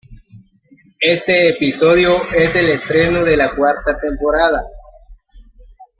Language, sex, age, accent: Spanish, male, 19-29, América central